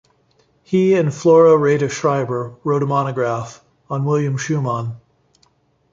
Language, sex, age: English, male, 40-49